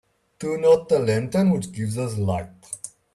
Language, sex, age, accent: English, male, 40-49, Southern African (South Africa, Zimbabwe, Namibia)